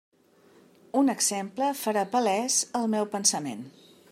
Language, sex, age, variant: Catalan, female, 50-59, Central